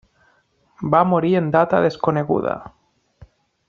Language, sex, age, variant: Catalan, male, 19-29, Nord-Occidental